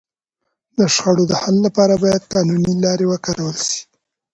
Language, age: Pashto, 19-29